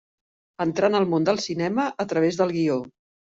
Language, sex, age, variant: Catalan, female, 50-59, Central